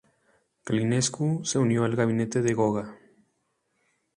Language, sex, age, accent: Spanish, male, 19-29, México